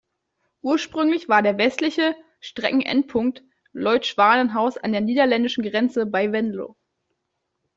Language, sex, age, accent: German, female, 19-29, Deutschland Deutsch